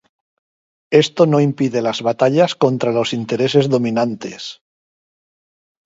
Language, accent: Spanish, España: Centro-Sur peninsular (Madrid, Toledo, Castilla-La Mancha)